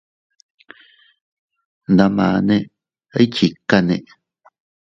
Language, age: Teutila Cuicatec, 30-39